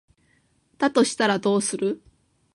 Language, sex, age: Japanese, male, 19-29